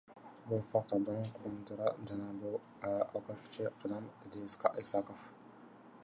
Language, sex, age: Kyrgyz, male, under 19